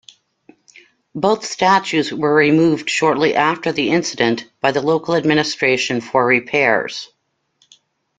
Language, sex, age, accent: English, female, 50-59, United States English